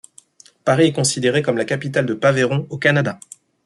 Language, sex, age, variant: French, male, 30-39, Français de métropole